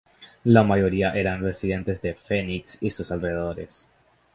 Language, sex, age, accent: Spanish, male, under 19, América central